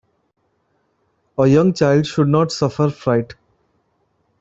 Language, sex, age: English, male, 30-39